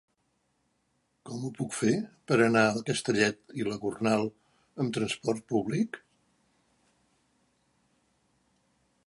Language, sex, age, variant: Catalan, male, 70-79, Central